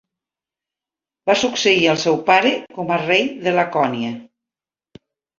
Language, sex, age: Catalan, female, 50-59